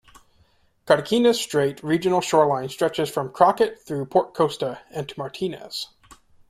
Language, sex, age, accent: English, male, 30-39, United States English